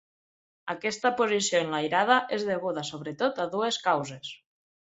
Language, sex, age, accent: Catalan, female, 19-29, Tortosí; Ebrenc